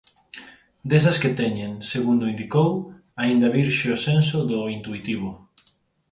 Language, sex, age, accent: Galician, male, 19-29, Neofalante